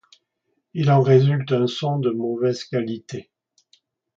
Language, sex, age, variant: French, male, 60-69, Français de métropole